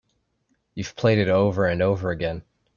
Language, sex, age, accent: English, male, 19-29, United States English